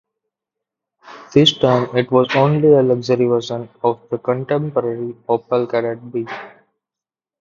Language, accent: English, India and South Asia (India, Pakistan, Sri Lanka)